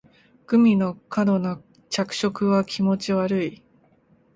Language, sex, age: Japanese, female, 19-29